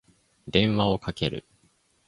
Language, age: Japanese, under 19